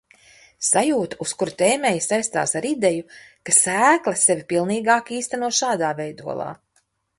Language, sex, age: Latvian, female, 50-59